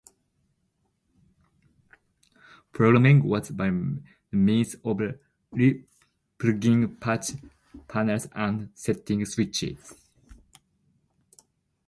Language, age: English, 19-29